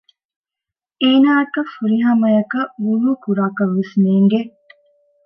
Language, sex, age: Divehi, female, 30-39